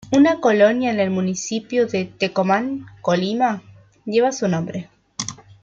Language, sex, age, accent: Spanish, female, 30-39, Rioplatense: Argentina, Uruguay, este de Bolivia, Paraguay